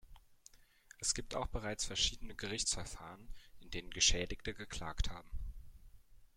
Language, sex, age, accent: German, male, under 19, Deutschland Deutsch